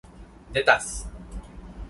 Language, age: Japanese, 19-29